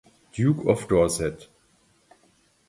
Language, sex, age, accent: German, male, 50-59, Deutschland Deutsch